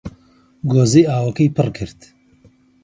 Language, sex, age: Central Kurdish, male, 30-39